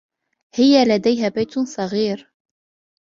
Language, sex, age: Arabic, female, 19-29